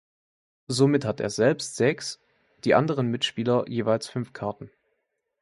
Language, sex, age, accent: German, male, 19-29, Deutschland Deutsch